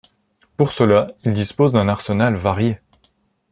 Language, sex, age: French, male, 30-39